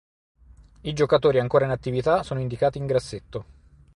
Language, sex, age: Italian, male, 30-39